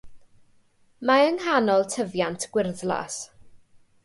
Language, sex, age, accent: Welsh, female, 19-29, Y Deyrnas Unedig Cymraeg